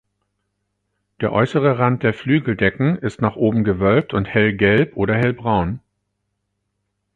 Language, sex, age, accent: German, male, 40-49, Deutschland Deutsch